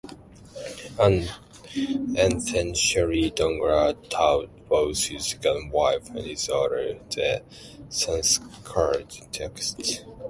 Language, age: English, under 19